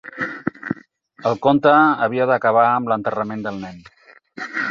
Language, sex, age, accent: Catalan, male, 50-59, Barcelonès